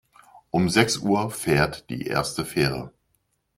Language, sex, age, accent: German, male, 40-49, Deutschland Deutsch